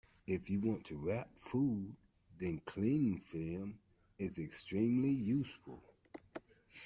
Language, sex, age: English, male, 50-59